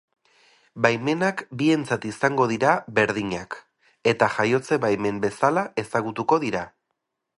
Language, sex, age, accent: Basque, male, 30-39, Erdialdekoa edo Nafarra (Gipuzkoa, Nafarroa)